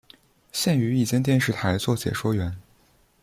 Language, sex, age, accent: Chinese, male, under 19, 出生地：北京市